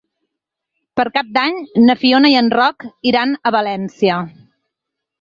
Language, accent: Catalan, nord-oriental